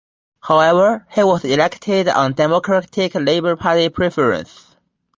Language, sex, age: English, male, 19-29